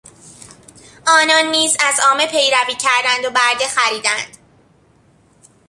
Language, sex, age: Persian, female, under 19